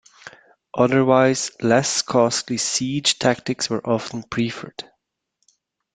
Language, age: English, 30-39